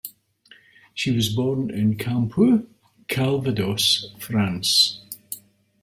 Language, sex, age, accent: English, male, 70-79, Scottish English